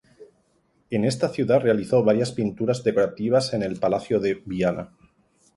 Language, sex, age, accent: Spanish, male, 40-49, España: Sur peninsular (Andalucia, Extremadura, Murcia)